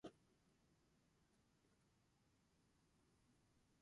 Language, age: English, 19-29